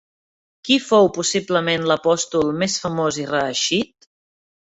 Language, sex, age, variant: Catalan, female, 40-49, Septentrional